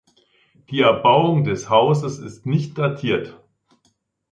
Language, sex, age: German, male, 50-59